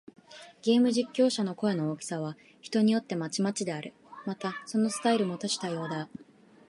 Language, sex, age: Japanese, female, 19-29